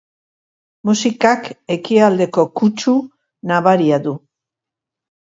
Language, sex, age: Basque, female, 60-69